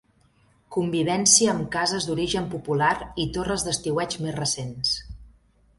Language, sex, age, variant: Catalan, female, 40-49, Central